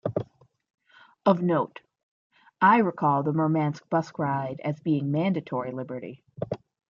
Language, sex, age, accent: English, female, 30-39, United States English